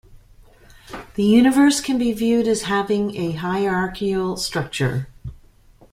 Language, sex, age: English, female, 40-49